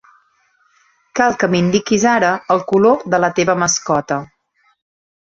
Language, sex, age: Catalan, female, 40-49